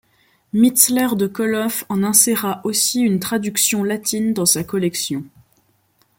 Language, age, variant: French, 19-29, Français de métropole